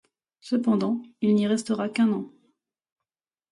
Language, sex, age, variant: French, female, 30-39, Français de métropole